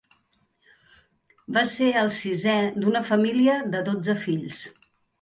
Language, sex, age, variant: Catalan, female, 40-49, Central